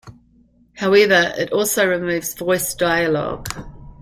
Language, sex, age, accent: English, female, 60-69, New Zealand English